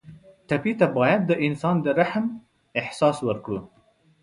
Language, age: Pashto, 30-39